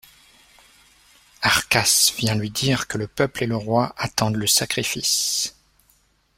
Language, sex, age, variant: French, male, 30-39, Français de métropole